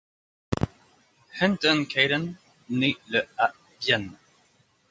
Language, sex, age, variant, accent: French, male, 30-39, Français d'Amérique du Nord, Français du Canada